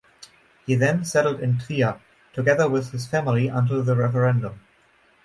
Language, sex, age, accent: English, male, 19-29, German Accent